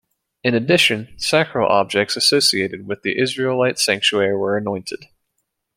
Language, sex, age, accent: English, male, 19-29, United States English